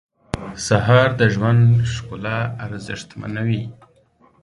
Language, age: Pashto, 19-29